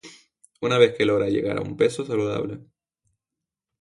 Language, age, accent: Spanish, 19-29, España: Islas Canarias